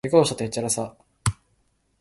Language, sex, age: Japanese, male, 19-29